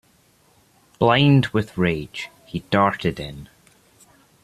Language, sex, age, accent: English, male, under 19, Scottish English